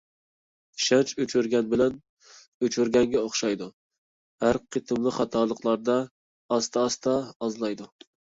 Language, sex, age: Uyghur, male, 30-39